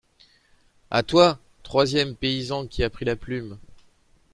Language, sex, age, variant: French, male, 30-39, Français de métropole